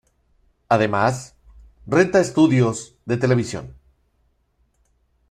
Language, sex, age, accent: Spanish, male, 50-59, México